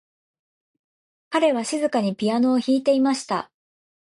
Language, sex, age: Japanese, female, 19-29